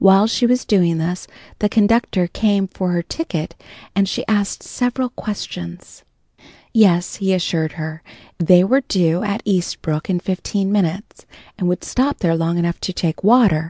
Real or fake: real